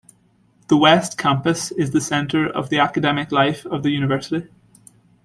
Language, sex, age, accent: English, male, 19-29, Irish English